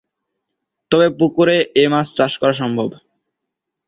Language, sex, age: Bengali, male, under 19